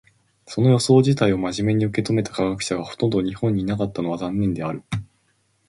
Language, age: Japanese, 19-29